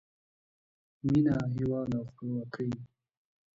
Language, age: Pashto, 19-29